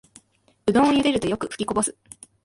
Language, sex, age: Japanese, female, 19-29